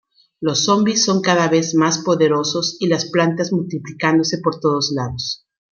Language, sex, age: Spanish, female, 50-59